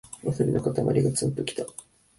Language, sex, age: Japanese, male, 19-29